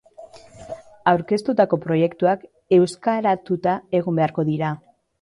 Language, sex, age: Basque, female, 30-39